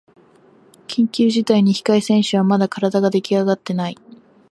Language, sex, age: Japanese, female, under 19